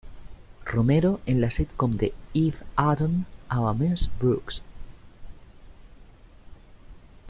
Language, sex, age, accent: Spanish, male, 19-29, España: Sur peninsular (Andalucia, Extremadura, Murcia)